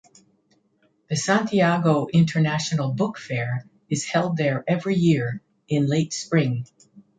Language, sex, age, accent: English, female, 60-69, Canadian English